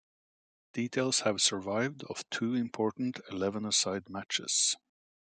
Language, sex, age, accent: English, male, 40-49, United States English